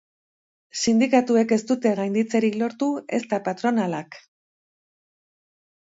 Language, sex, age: Basque, female, 50-59